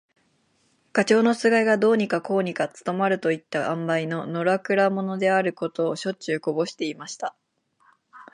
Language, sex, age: Japanese, female, 19-29